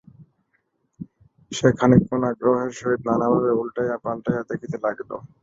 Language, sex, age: Bengali, male, 19-29